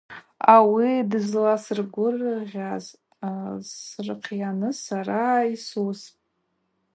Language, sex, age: Abaza, female, 30-39